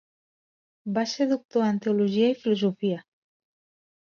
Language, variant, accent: Catalan, Central, central